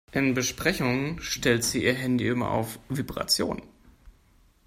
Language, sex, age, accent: German, female, 19-29, Deutschland Deutsch